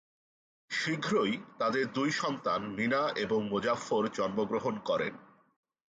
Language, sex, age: Bengali, male, 40-49